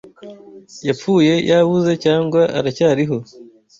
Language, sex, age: Kinyarwanda, male, 19-29